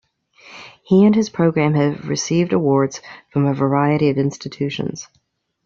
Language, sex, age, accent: English, female, 50-59, United States English